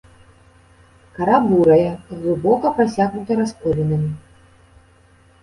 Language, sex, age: Belarusian, female, 19-29